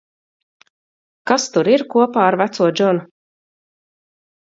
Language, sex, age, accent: Latvian, female, 30-39, Vidus dialekts